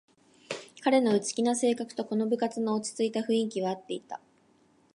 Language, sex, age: Japanese, female, 19-29